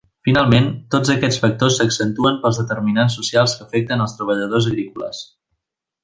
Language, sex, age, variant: Catalan, male, 19-29, Central